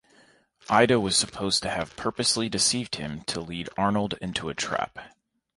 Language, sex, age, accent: English, male, 30-39, United States English